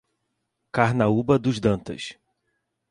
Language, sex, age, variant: Portuguese, male, 19-29, Portuguese (Brasil)